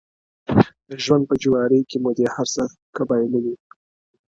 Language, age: Pashto, 19-29